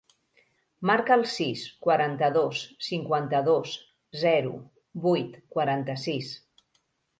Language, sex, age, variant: Catalan, female, 50-59, Central